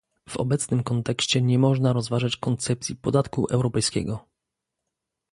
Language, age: Polish, 30-39